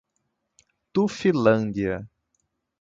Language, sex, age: Portuguese, male, 19-29